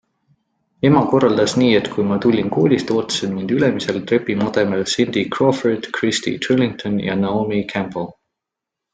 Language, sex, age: Estonian, male, 19-29